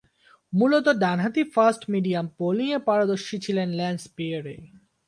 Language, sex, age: Bengali, male, 19-29